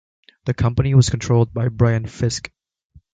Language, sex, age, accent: English, male, 19-29, United States English